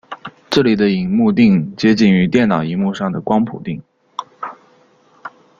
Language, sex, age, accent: Chinese, male, 19-29, 出生地：江西省